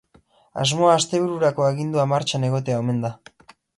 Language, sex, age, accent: Basque, male, 19-29, Erdialdekoa edo Nafarra (Gipuzkoa, Nafarroa)